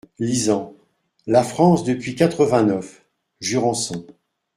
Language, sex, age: French, male, 60-69